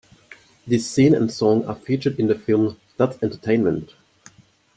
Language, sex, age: English, male, 19-29